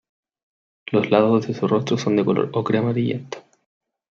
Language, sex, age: Spanish, male, 19-29